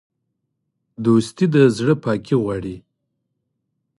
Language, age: Pashto, 30-39